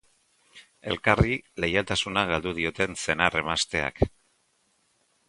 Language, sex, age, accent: Basque, male, 40-49, Mendebalekoa (Araba, Bizkaia, Gipuzkoako mendebaleko herri batzuk)